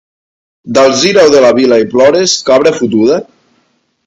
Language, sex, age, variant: Catalan, male, 19-29, Nord-Occidental